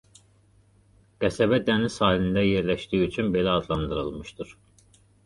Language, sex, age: Azerbaijani, male, 30-39